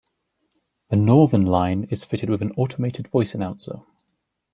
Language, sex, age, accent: English, male, 19-29, England English